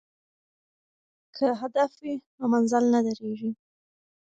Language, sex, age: Pashto, female, 19-29